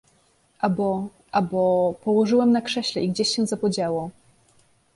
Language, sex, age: Polish, female, 19-29